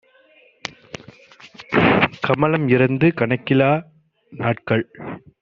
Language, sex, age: Tamil, male, 30-39